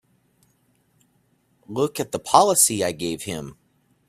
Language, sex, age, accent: English, male, 30-39, United States English